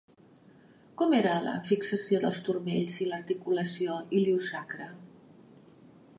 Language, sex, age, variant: Catalan, female, 50-59, Central